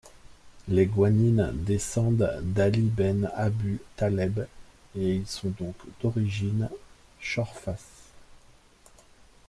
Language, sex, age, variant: French, male, 40-49, Français de métropole